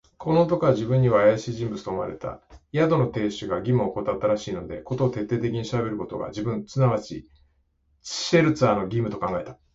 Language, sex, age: Japanese, male, 50-59